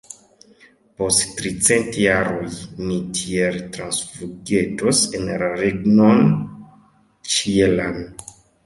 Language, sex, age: Esperanto, male, 30-39